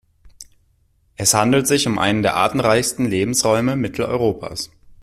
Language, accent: German, Deutschland Deutsch